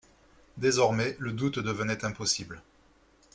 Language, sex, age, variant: French, male, 30-39, Français de métropole